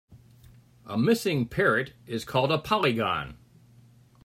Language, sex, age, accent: English, male, 60-69, United States English